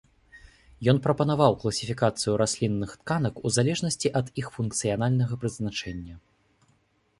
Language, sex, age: Belarusian, male, 19-29